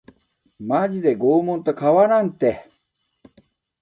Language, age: Japanese, 60-69